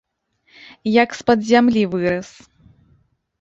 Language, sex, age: Belarusian, female, 19-29